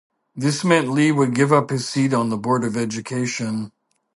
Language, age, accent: English, 50-59, Canadian English